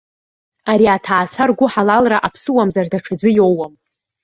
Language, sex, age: Abkhazian, female, under 19